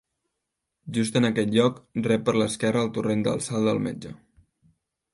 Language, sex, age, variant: Catalan, male, 19-29, Central